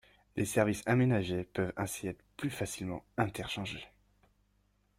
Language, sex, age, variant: French, male, under 19, Français de métropole